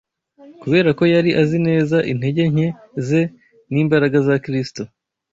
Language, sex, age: Kinyarwanda, male, 19-29